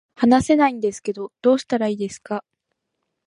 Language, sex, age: Japanese, female, 19-29